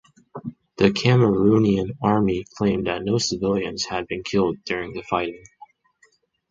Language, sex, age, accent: English, male, 19-29, United States English